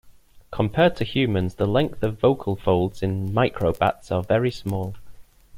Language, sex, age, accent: English, male, 19-29, England English